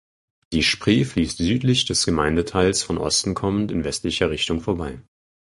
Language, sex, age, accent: German, male, 19-29, Deutschland Deutsch